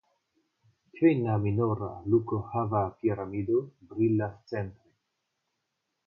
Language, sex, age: Esperanto, male, 30-39